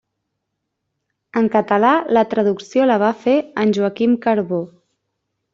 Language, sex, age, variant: Catalan, female, 19-29, Central